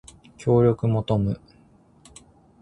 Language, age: Japanese, 19-29